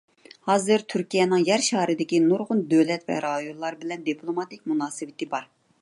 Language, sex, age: Uyghur, female, 30-39